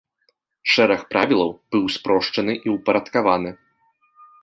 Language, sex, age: Belarusian, male, 19-29